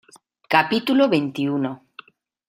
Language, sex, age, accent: Spanish, female, 50-59, España: Norte peninsular (Asturias, Castilla y León, Cantabria, País Vasco, Navarra, Aragón, La Rioja, Guadalajara, Cuenca)